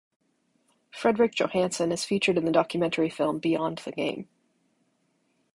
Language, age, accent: English, 30-39, United States English